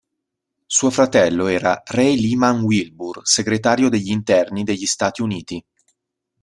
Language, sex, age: Italian, male, 30-39